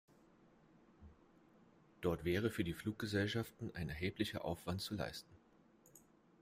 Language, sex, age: German, male, 30-39